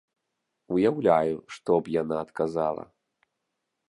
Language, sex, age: Belarusian, male, 30-39